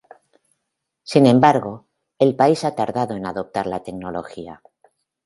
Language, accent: Spanish, España: Centro-Sur peninsular (Madrid, Toledo, Castilla-La Mancha)